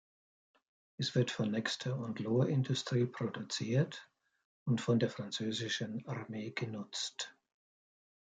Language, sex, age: German, male, 70-79